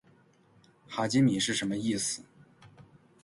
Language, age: Chinese, 30-39